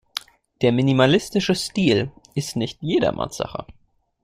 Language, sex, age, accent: German, male, 19-29, Deutschland Deutsch